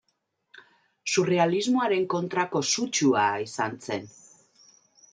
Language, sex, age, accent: Basque, female, 50-59, Mendebalekoa (Araba, Bizkaia, Gipuzkoako mendebaleko herri batzuk)